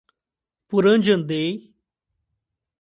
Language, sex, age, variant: Portuguese, male, 30-39, Portuguese (Brasil)